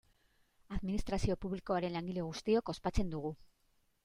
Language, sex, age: Basque, female, 40-49